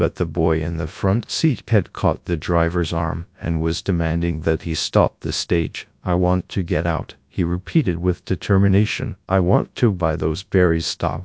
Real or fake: fake